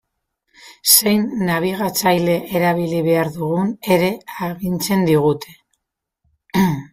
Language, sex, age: Basque, female, 30-39